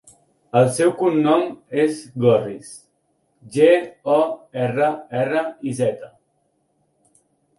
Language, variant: Catalan, Septentrional